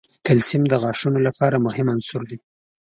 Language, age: Pashto, 30-39